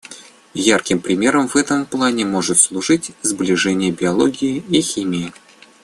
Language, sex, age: Russian, male, 19-29